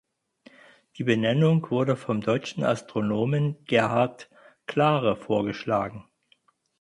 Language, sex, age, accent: German, male, 50-59, Deutschland Deutsch